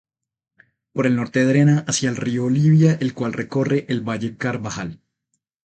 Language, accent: Spanish, Andino-Pacífico: Colombia, Perú, Ecuador, oeste de Bolivia y Venezuela andina